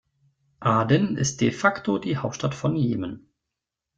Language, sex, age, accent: German, male, 30-39, Deutschland Deutsch